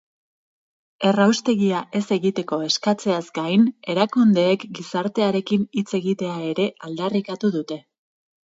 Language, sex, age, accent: Basque, female, 30-39, Mendebalekoa (Araba, Bizkaia, Gipuzkoako mendebaleko herri batzuk)